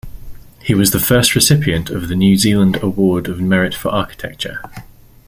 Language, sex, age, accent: English, male, 19-29, England English